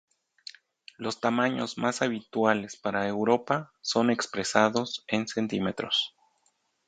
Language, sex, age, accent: Spanish, male, 40-49, México